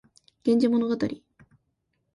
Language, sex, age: Japanese, female, 19-29